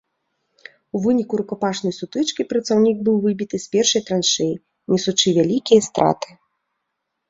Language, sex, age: Belarusian, female, 30-39